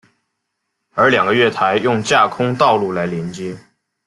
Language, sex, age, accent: Chinese, male, 19-29, 出生地：浙江省